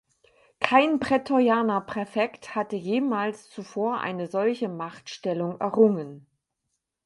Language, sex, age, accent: German, female, 50-59, Deutschland Deutsch